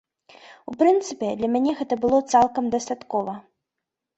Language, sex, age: Belarusian, female, 19-29